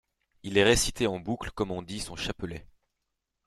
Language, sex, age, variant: French, male, under 19, Français de métropole